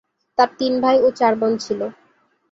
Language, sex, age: Bengali, female, 19-29